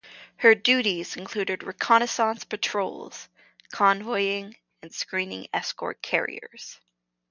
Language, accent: English, United States English; Canadian English